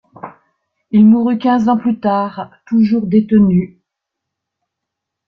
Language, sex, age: French, female, 70-79